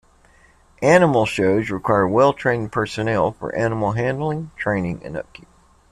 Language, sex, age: English, male, 50-59